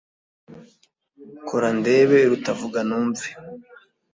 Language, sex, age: Kinyarwanda, male, 19-29